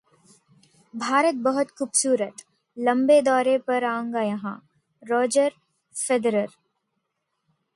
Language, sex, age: Hindi, female, 19-29